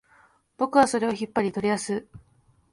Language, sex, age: Japanese, female, 19-29